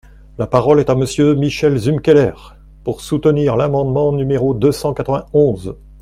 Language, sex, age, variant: French, male, 60-69, Français de métropole